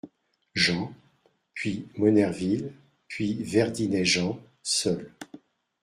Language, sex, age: French, male, 60-69